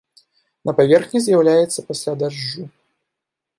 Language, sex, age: Belarusian, male, 19-29